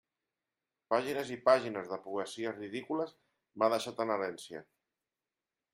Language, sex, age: Catalan, male, 50-59